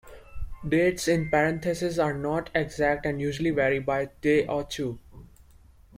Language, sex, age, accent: English, male, 19-29, India and South Asia (India, Pakistan, Sri Lanka)